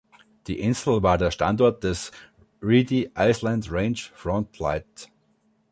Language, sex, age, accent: German, male, 30-39, Österreichisches Deutsch